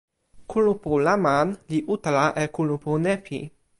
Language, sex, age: Toki Pona, male, under 19